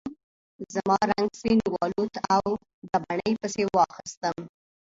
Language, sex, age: Pashto, female, under 19